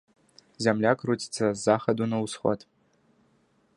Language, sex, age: Belarusian, male, 19-29